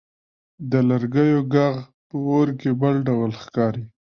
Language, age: Pashto, 19-29